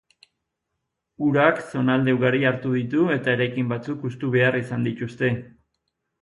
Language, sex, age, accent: Basque, male, 50-59, Erdialdekoa edo Nafarra (Gipuzkoa, Nafarroa)